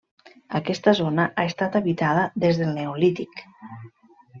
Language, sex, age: Catalan, female, 40-49